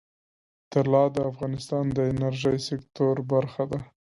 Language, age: Pashto, 19-29